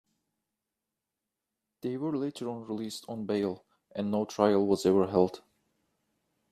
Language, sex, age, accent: English, male, 19-29, United States English